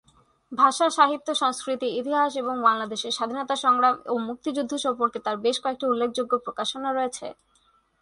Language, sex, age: Bengali, female, 19-29